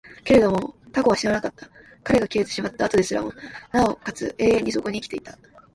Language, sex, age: Japanese, female, under 19